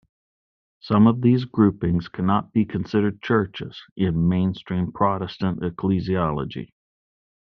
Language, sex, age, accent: English, male, 40-49, United States English